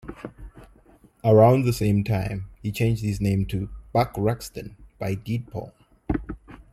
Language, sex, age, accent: English, male, 19-29, Southern African (South Africa, Zimbabwe, Namibia)